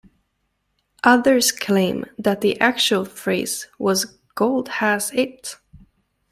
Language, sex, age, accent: English, female, 19-29, England English